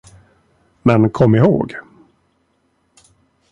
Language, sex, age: Swedish, male, 40-49